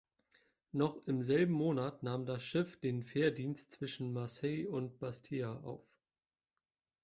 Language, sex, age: German, male, 30-39